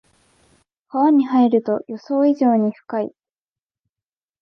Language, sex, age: Japanese, female, 19-29